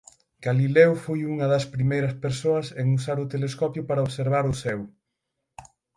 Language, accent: Galician, Atlántico (seseo e gheada); Normativo (estándar)